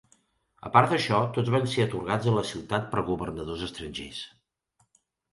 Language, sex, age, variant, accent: Catalan, male, 40-49, Central, tarragoní